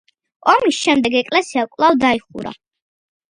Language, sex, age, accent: Georgian, female, 40-49, ჩვეულებრივი